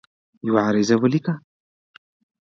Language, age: Pashto, 19-29